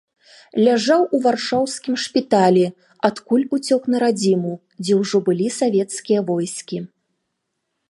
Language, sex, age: Belarusian, female, 30-39